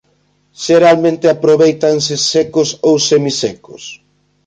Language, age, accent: Galician, 40-49, Normativo (estándar)